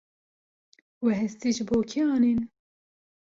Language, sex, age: Kurdish, female, 19-29